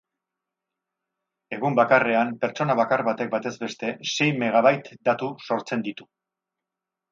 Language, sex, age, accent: Basque, male, 50-59, Erdialdekoa edo Nafarra (Gipuzkoa, Nafarroa)